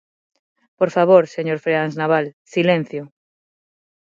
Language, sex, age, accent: Galician, female, 30-39, Normativo (estándar); Neofalante